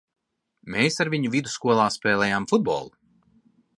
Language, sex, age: Latvian, male, 30-39